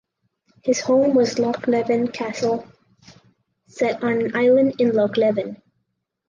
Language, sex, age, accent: English, female, under 19, United States English